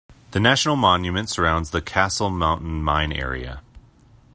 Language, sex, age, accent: English, male, 30-39, United States English